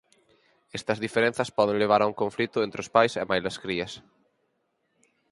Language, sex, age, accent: Galician, male, 19-29, Normativo (estándar)